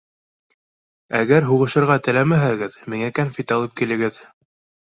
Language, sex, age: Bashkir, male, 19-29